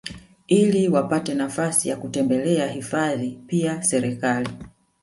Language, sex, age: Swahili, female, 40-49